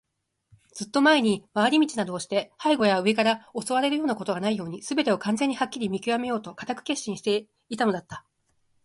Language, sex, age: Japanese, female, under 19